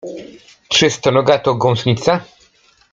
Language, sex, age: Polish, male, 40-49